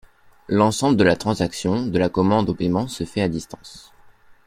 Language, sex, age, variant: French, male, 19-29, Français de métropole